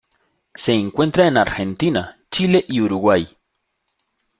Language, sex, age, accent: Spanish, male, 30-39, Andino-Pacífico: Colombia, Perú, Ecuador, oeste de Bolivia y Venezuela andina